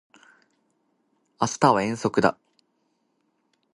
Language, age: Japanese, 19-29